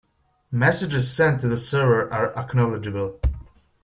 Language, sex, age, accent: English, male, 19-29, United States English